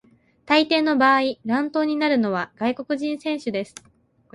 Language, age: Japanese, 19-29